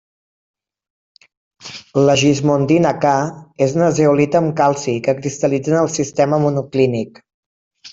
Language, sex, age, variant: Catalan, male, 30-39, Septentrional